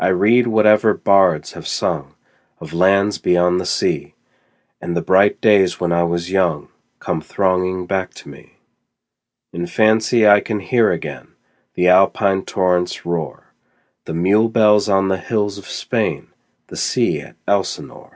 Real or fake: real